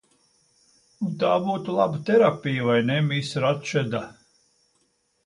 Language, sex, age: Latvian, male, 70-79